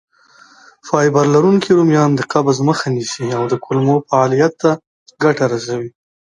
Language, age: Pashto, 30-39